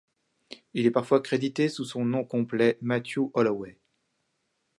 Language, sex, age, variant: French, male, 19-29, Français de métropole